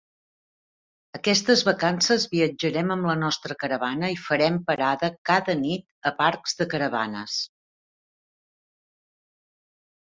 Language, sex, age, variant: Catalan, female, 50-59, Central